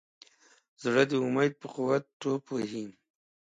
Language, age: Pashto, 30-39